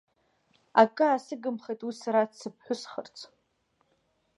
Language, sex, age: Abkhazian, female, under 19